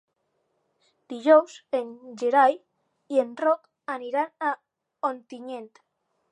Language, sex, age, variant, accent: Catalan, male, under 19, Central, central